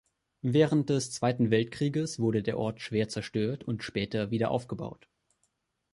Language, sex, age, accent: German, male, 19-29, Deutschland Deutsch